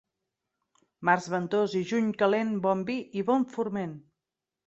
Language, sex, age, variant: Catalan, female, 40-49, Central